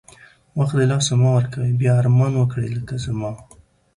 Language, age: Pashto, 19-29